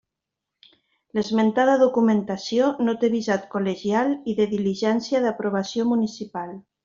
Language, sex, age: Catalan, female, 50-59